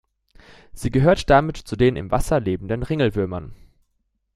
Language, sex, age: German, male, 19-29